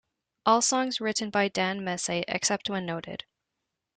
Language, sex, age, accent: English, female, 19-29, Canadian English